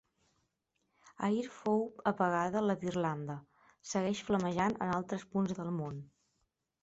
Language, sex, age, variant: Catalan, female, 30-39, Central